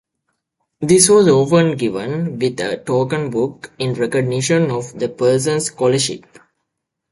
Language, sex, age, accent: English, male, 19-29, United States English